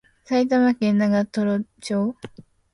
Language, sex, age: Japanese, female, under 19